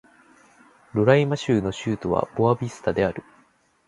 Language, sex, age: Japanese, male, 19-29